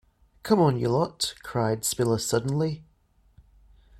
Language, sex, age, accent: English, male, 30-39, Australian English